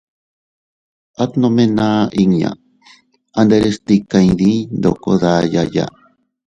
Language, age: Teutila Cuicatec, 30-39